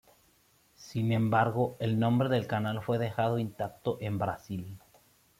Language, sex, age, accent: Spanish, male, 19-29, México